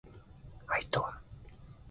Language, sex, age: Japanese, male, 19-29